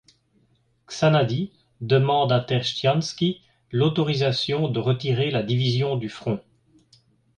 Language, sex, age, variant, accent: French, male, 50-59, Français d'Europe, Français de Belgique